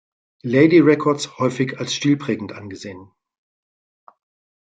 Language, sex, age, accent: German, male, 50-59, Deutschland Deutsch